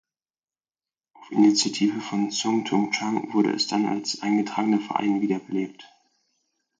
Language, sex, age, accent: German, male, 19-29, Deutschland Deutsch